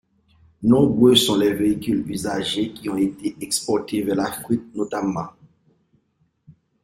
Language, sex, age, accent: French, male, 40-49, Français d’Haïti